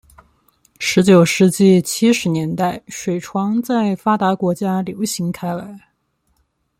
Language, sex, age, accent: Chinese, female, 19-29, 出生地：江西省